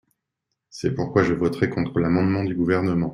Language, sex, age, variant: French, male, 40-49, Français de métropole